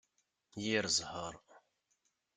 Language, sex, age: Kabyle, male, 30-39